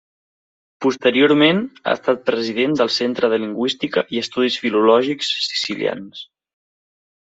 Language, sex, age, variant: Catalan, male, 19-29, Central